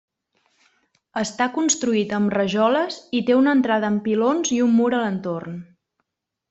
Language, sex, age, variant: Catalan, female, 19-29, Central